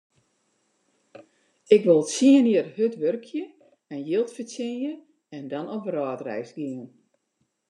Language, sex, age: Western Frisian, female, 60-69